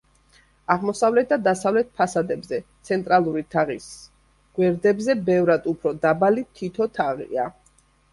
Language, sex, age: Georgian, female, 50-59